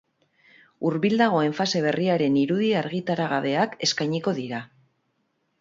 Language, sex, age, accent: Basque, female, 40-49, Erdialdekoa edo Nafarra (Gipuzkoa, Nafarroa)